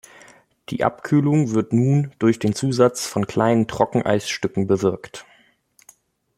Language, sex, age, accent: German, male, 30-39, Deutschland Deutsch